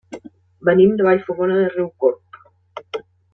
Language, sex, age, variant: Catalan, female, 60-69, Central